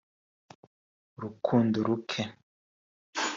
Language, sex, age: Kinyarwanda, male, 19-29